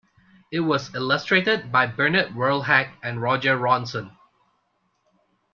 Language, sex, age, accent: English, male, 40-49, Malaysian English